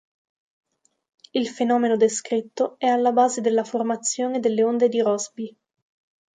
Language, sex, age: Italian, female, 19-29